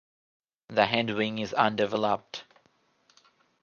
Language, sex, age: English, male, 19-29